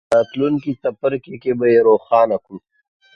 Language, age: Pashto, 30-39